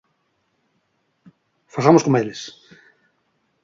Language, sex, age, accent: Galician, male, 50-59, Atlántico (seseo e gheada)